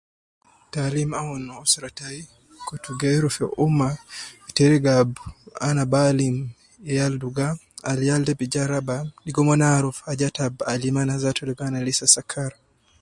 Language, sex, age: Nubi, male, 19-29